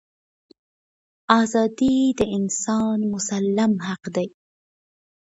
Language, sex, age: Pashto, female, 19-29